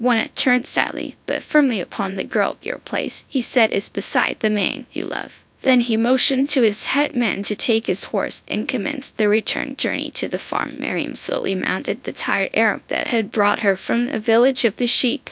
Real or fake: fake